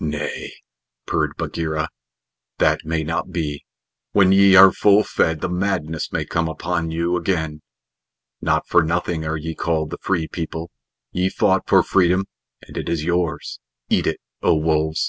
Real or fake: real